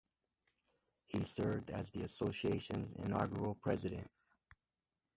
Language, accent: English, United States English